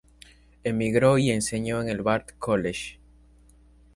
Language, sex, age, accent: Spanish, male, 19-29, Andino-Pacífico: Colombia, Perú, Ecuador, oeste de Bolivia y Venezuela andina